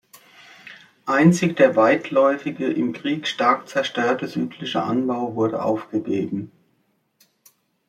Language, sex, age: German, female, 60-69